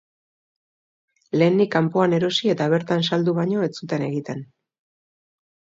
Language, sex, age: Basque, female, 30-39